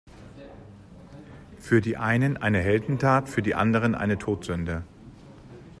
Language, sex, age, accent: German, male, 50-59, Deutschland Deutsch